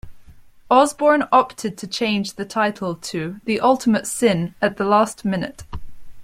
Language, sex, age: English, male, 19-29